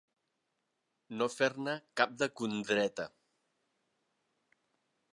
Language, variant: Catalan, Nord-Occidental